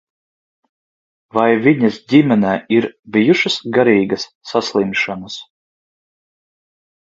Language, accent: Latvian, Kurzeme